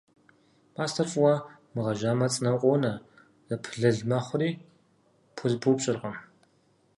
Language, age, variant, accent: Kabardian, 19-29, Адыгэбзэ (Къэбэрдей, Кирил, псоми зэдай), Джылэхъстэней (Gilahsteney)